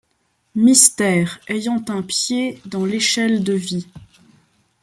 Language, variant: French, Français de métropole